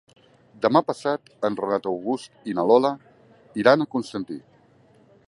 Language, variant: Catalan, Central